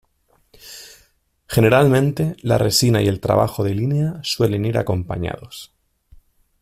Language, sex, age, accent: Spanish, male, 30-39, España: Centro-Sur peninsular (Madrid, Toledo, Castilla-La Mancha)